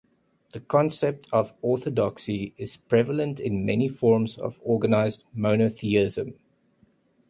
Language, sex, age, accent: English, male, 30-39, Southern African (South Africa, Zimbabwe, Namibia)